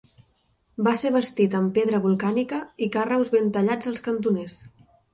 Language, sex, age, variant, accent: Catalan, female, 30-39, Central, central